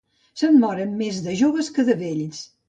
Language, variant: Catalan, Central